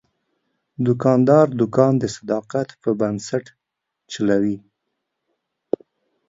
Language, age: Pashto, 19-29